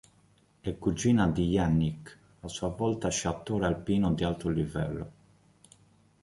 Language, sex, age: Italian, male, 30-39